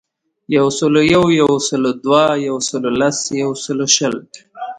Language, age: Pashto, 30-39